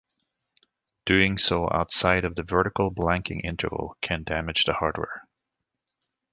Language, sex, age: English, male, 40-49